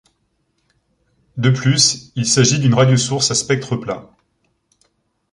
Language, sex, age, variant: French, male, 19-29, Français de métropole